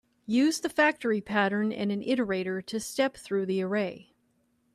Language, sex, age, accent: English, female, 50-59, United States English